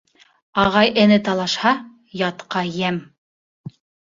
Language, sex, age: Bashkir, female, 30-39